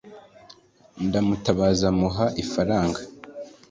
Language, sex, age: Kinyarwanda, male, 19-29